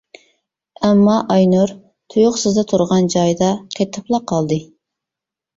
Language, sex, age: Uyghur, female, 19-29